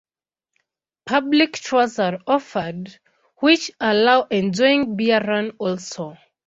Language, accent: English, England English